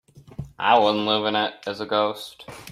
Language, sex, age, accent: English, male, under 19, United States English